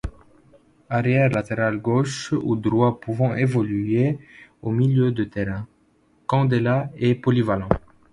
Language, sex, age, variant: French, male, 19-29, Français de métropole